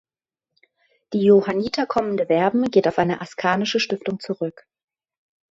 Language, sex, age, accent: German, female, 30-39, Hochdeutsch